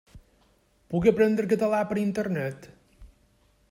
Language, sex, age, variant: Catalan, male, 40-49, Balear